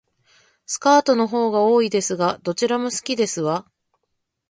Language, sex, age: Japanese, female, 40-49